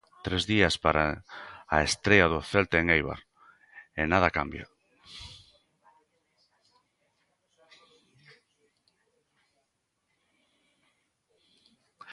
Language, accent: Galician, Normativo (estándar)